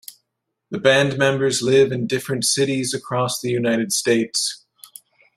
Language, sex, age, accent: English, male, 19-29, United States English